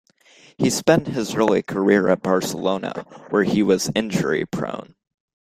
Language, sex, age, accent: English, male, under 19, United States English